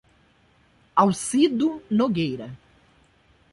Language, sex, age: Portuguese, male, 19-29